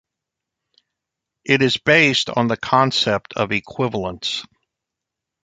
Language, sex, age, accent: English, male, 60-69, United States English